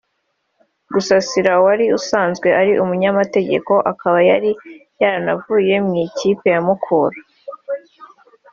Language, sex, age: Kinyarwanda, female, 19-29